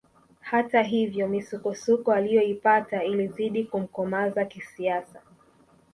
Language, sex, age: Swahili, female, 19-29